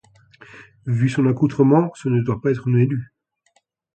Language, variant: French, Français de métropole